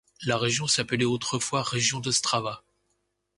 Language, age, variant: French, 40-49, Français de métropole